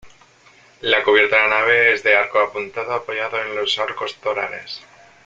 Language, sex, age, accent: Spanish, male, 30-39, España: Centro-Sur peninsular (Madrid, Toledo, Castilla-La Mancha)